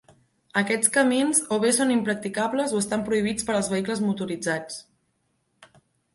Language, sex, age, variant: Catalan, female, 19-29, Central